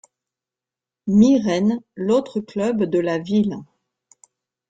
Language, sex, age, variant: French, female, 40-49, Français de métropole